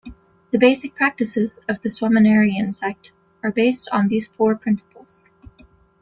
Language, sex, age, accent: English, female, 19-29, United States English